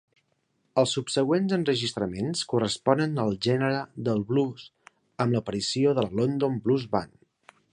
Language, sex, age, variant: Catalan, female, 40-49, Central